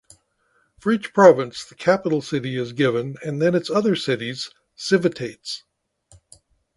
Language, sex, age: English, male, 60-69